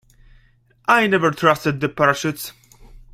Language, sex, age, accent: English, male, 19-29, United States English